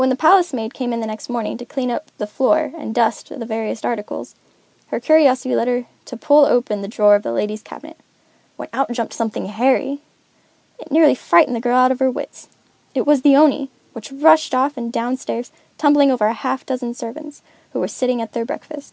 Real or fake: real